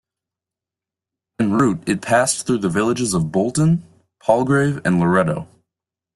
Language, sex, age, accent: English, male, 19-29, United States English